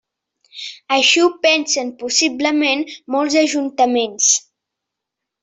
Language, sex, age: Catalan, female, 40-49